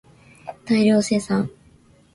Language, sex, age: Japanese, female, under 19